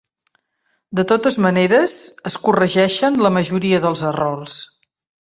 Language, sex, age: Catalan, female, 60-69